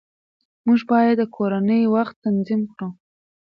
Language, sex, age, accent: Pashto, female, under 19, کندهاری لهجه